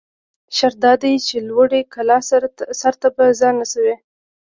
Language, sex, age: Pashto, female, 19-29